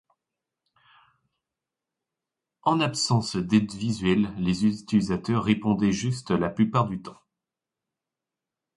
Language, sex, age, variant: French, male, 19-29, Français de métropole